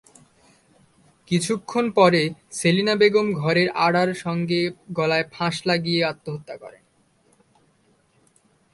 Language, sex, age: Bengali, male, under 19